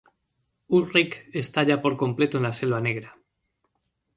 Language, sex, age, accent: Spanish, male, 30-39, España: Norte peninsular (Asturias, Castilla y León, Cantabria, País Vasco, Navarra, Aragón, La Rioja, Guadalajara, Cuenca)